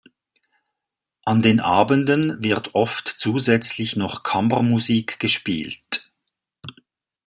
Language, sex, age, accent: German, male, 60-69, Schweizerdeutsch